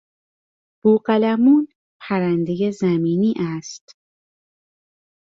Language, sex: Persian, female